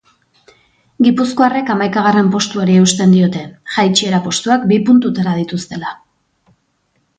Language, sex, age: Basque, female, 40-49